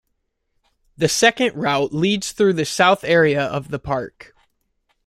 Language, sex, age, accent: English, male, 19-29, United States English